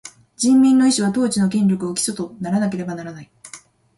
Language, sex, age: Japanese, female, 50-59